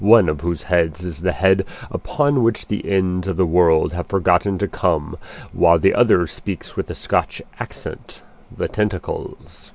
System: none